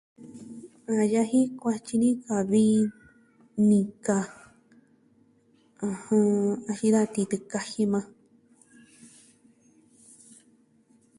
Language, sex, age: Southwestern Tlaxiaco Mixtec, female, 19-29